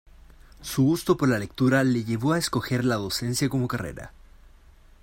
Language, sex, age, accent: Spanish, male, 19-29, Chileno: Chile, Cuyo